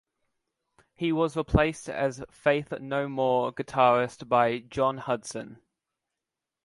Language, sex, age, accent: English, male, under 19, Australian English